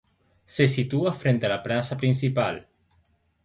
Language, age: Spanish, 19-29